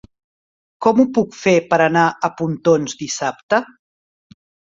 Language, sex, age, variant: Catalan, female, 50-59, Central